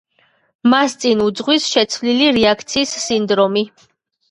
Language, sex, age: Georgian, male, 30-39